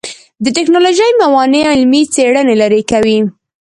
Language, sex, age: Pashto, female, under 19